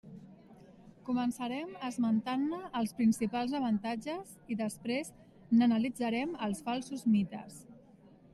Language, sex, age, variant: Catalan, female, 30-39, Central